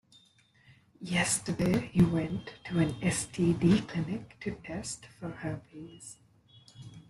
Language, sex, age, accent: English, female, 19-29, India and South Asia (India, Pakistan, Sri Lanka)